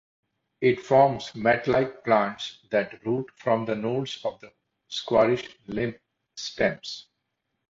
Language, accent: English, India and South Asia (India, Pakistan, Sri Lanka)